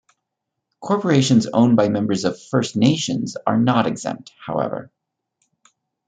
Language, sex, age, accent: English, male, 30-39, United States English